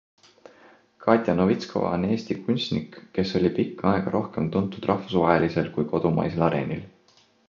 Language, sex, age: Estonian, male, 19-29